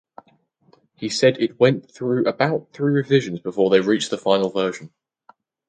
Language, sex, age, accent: English, male, under 19, England English